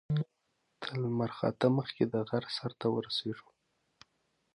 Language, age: Pashto, 19-29